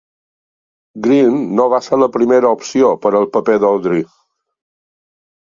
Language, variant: Catalan, Balear